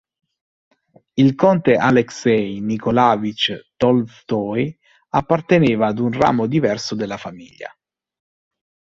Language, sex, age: Italian, male, 30-39